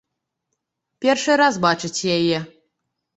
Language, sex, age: Belarusian, female, 30-39